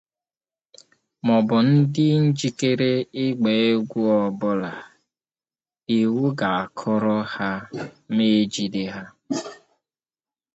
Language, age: Igbo, 19-29